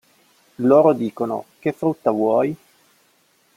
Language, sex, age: Italian, male, 50-59